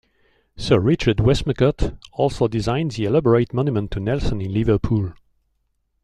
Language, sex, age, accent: English, male, 60-69, United States English